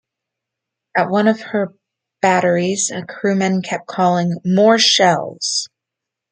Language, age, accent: English, 19-29, United States English